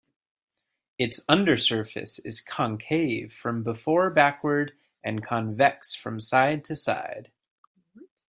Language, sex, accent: English, male, United States English